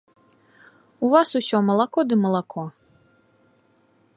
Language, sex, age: Belarusian, female, 19-29